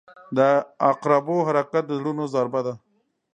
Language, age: Pashto, 40-49